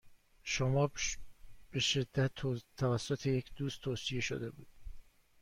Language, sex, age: Persian, male, 30-39